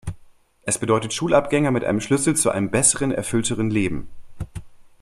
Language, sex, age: German, male, 19-29